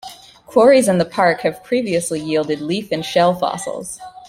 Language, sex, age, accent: English, female, 19-29, United States English